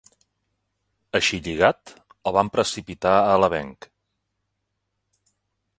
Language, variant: Catalan, Central